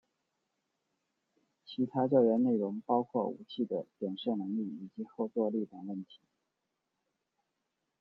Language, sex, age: Chinese, male, 19-29